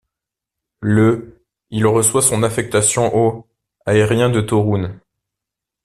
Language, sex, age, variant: French, male, 30-39, Français de métropole